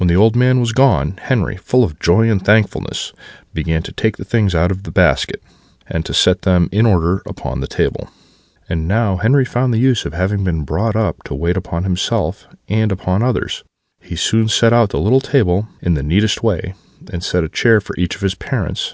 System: none